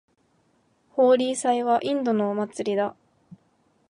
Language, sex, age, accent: Japanese, female, 19-29, 標準語